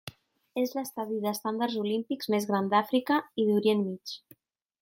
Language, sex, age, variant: Catalan, female, 19-29, Central